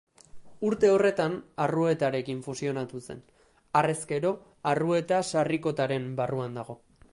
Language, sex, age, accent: Basque, male, 19-29, Mendebalekoa (Araba, Bizkaia, Gipuzkoako mendebaleko herri batzuk)